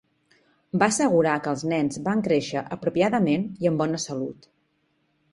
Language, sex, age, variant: Catalan, female, 40-49, Central